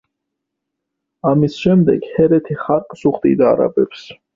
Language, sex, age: Georgian, male, 19-29